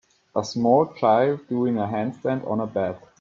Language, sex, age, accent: English, male, 19-29, United States English